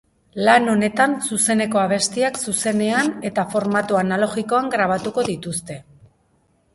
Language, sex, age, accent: Basque, female, 40-49, Mendebalekoa (Araba, Bizkaia, Gipuzkoako mendebaleko herri batzuk)